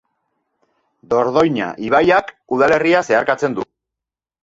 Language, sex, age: Basque, male, 40-49